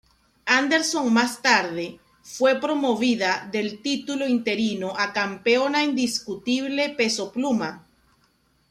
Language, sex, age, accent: Spanish, female, 40-49, Caribe: Cuba, Venezuela, Puerto Rico, República Dominicana, Panamá, Colombia caribeña, México caribeño, Costa del golfo de México